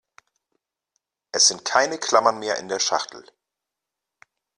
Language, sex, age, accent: German, male, 30-39, Deutschland Deutsch